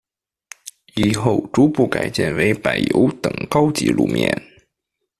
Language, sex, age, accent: Chinese, male, 19-29, 出生地：北京市